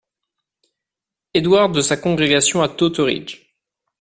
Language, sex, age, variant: French, male, 30-39, Français de métropole